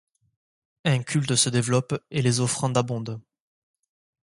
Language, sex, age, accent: French, male, under 19, Français du sud de la France